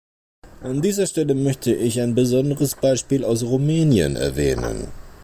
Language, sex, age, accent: German, male, 40-49, Deutschland Deutsch